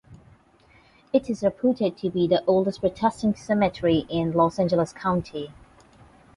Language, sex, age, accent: English, female, 30-39, United States English; England English; India and South Asia (India, Pakistan, Sri Lanka)